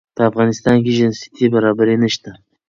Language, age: Pashto, 19-29